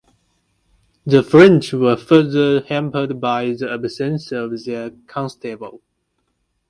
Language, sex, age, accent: English, male, 19-29, United States English